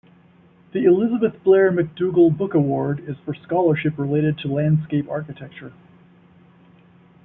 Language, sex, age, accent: English, male, 50-59, United States English